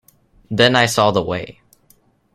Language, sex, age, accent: English, male, under 19, United States English